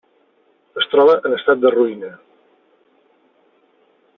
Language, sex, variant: Catalan, male, Central